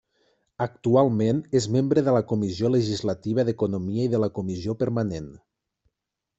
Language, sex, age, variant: Catalan, male, 30-39, Nord-Occidental